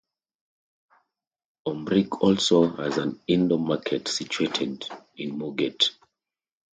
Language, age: English, 30-39